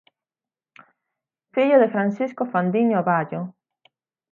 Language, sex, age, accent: Galician, female, 19-29, Atlántico (seseo e gheada); Normativo (estándar)